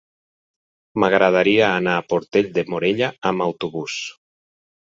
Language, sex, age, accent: Catalan, male, 40-49, occidental